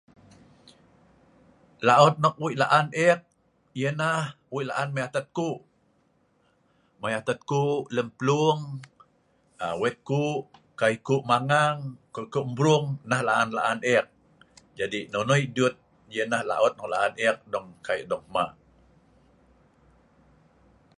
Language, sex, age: Sa'ban, male, 60-69